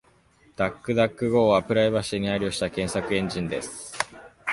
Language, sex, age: Japanese, male, 19-29